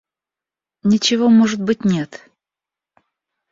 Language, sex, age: Russian, female, 40-49